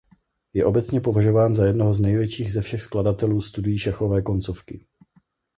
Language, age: Czech, 30-39